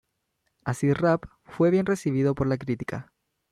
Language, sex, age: Spanish, male, under 19